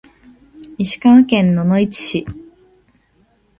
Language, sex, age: Japanese, female, 19-29